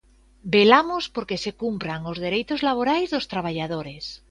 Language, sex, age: Galician, female, 40-49